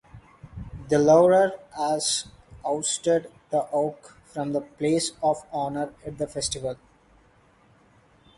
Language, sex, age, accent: English, male, 19-29, India and South Asia (India, Pakistan, Sri Lanka)